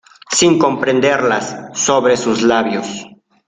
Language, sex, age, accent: Spanish, male, 19-29, México